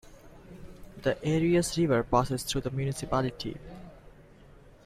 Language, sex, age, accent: English, male, under 19, India and South Asia (India, Pakistan, Sri Lanka)